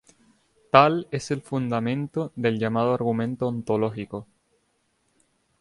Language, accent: Spanish, España: Islas Canarias